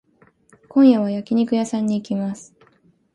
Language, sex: Japanese, female